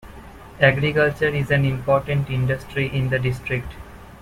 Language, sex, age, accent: English, male, 19-29, India and South Asia (India, Pakistan, Sri Lanka)